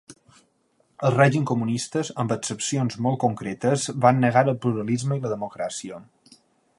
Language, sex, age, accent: Catalan, male, 19-29, balear; valencià